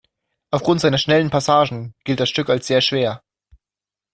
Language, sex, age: German, male, 19-29